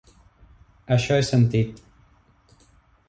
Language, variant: Catalan, Central